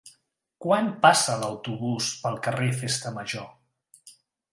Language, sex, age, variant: Catalan, male, 40-49, Central